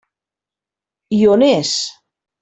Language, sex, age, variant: Catalan, female, 50-59, Central